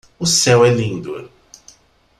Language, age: Portuguese, 30-39